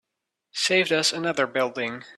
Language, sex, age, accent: English, male, 19-29, United States English